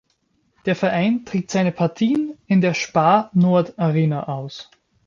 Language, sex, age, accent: German, male, 19-29, Österreichisches Deutsch